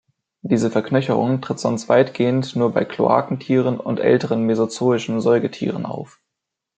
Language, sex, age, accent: German, male, under 19, Deutschland Deutsch